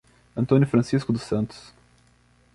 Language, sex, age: Portuguese, male, 19-29